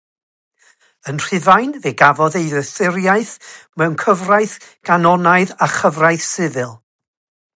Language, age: Welsh, 60-69